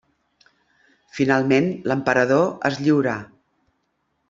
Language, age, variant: Catalan, 60-69, Central